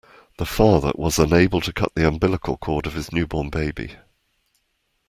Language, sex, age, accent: English, male, 60-69, England English